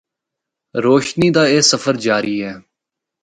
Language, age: Northern Hindko, 19-29